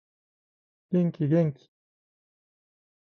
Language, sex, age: Japanese, male, 60-69